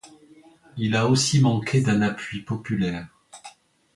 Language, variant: French, Français de métropole